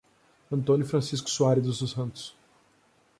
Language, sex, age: Portuguese, male, 19-29